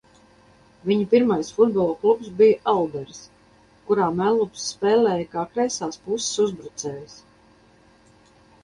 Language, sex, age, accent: Latvian, female, 50-59, Kurzeme